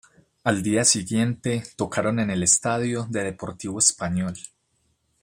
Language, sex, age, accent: Spanish, male, 19-29, Caribe: Cuba, Venezuela, Puerto Rico, República Dominicana, Panamá, Colombia caribeña, México caribeño, Costa del golfo de México